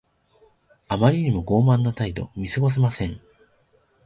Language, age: Japanese, 30-39